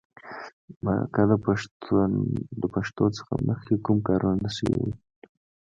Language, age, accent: Pashto, 19-29, معیاري پښتو